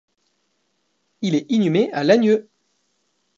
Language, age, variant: French, 19-29, Français de métropole